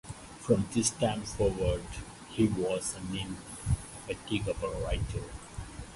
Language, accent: English, Filipino